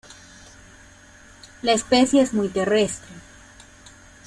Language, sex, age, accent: Spanish, female, 19-29, Caribe: Cuba, Venezuela, Puerto Rico, República Dominicana, Panamá, Colombia caribeña, México caribeño, Costa del golfo de México